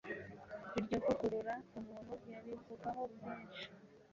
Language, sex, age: Kinyarwanda, female, 19-29